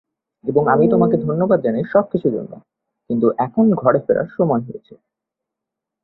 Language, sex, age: Bengali, male, 19-29